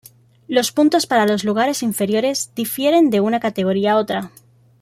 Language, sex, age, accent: Spanish, female, 19-29, España: Centro-Sur peninsular (Madrid, Toledo, Castilla-La Mancha)